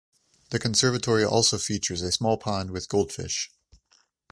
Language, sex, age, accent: English, male, 30-39, United States English